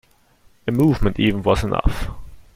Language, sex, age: English, male, 30-39